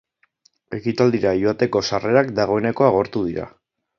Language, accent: Basque, Erdialdekoa edo Nafarra (Gipuzkoa, Nafarroa)